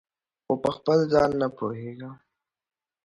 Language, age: Pashto, under 19